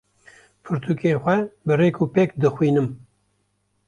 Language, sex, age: Kurdish, male, 50-59